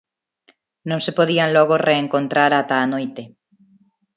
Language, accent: Galician, Neofalante